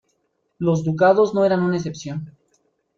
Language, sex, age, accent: Spanish, male, 19-29, México